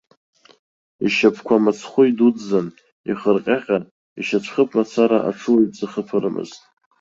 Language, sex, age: Abkhazian, male, 19-29